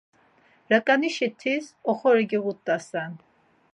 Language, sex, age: Laz, female, 50-59